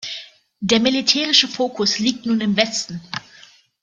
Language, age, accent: German, 19-29, Deutschland Deutsch